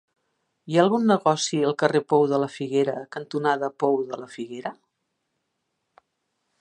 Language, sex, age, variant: Catalan, female, 60-69, Central